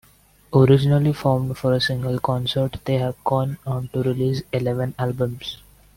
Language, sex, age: English, male, 19-29